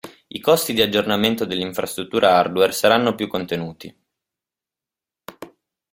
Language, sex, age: Italian, male, 19-29